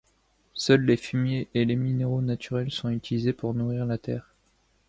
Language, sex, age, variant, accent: French, male, 19-29, Français de métropole, Parisien